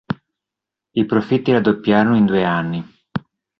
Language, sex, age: Italian, male, 40-49